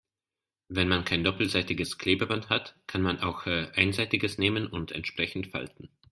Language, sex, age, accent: German, male, 19-29, Österreichisches Deutsch